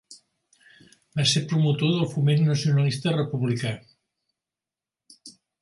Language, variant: Catalan, Central